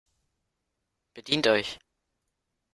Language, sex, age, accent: German, male, 19-29, Deutschland Deutsch